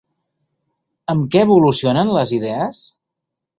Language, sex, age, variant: Catalan, male, 40-49, Central